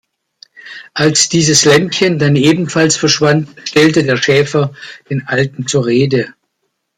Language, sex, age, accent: German, male, 60-69, Deutschland Deutsch